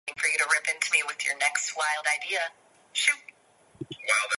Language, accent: English, United States English